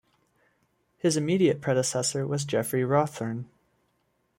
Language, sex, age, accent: English, male, 19-29, United States English